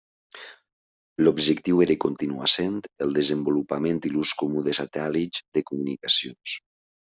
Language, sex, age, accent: Catalan, male, 40-49, valencià